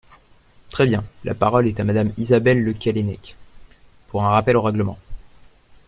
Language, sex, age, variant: French, male, 19-29, Français de métropole